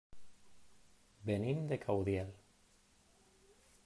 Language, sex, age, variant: Catalan, male, 30-39, Central